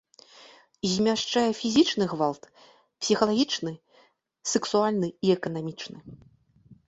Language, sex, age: Belarusian, female, 40-49